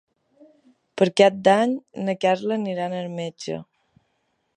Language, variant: Catalan, Balear